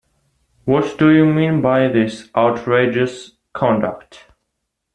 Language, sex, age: English, male, under 19